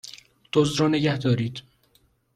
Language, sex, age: Persian, male, 19-29